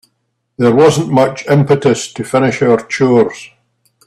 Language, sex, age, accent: English, male, 50-59, Scottish English